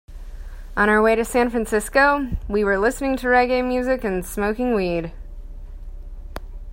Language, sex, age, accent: English, female, 30-39, United States English